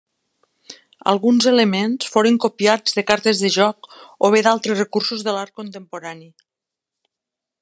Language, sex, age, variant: Catalan, female, 50-59, Nord-Occidental